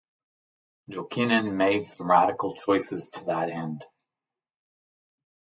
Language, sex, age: English, male, 50-59